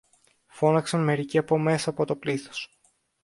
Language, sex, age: Greek, male, under 19